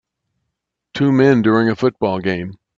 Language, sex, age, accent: English, male, 70-79, United States English